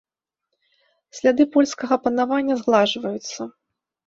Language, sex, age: Belarusian, female, 40-49